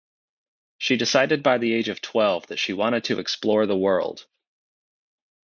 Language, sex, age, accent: English, male, 30-39, United States English